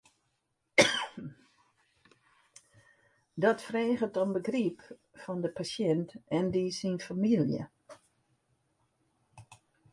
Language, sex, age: Western Frisian, female, 60-69